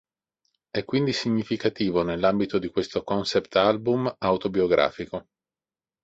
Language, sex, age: Italian, male, 40-49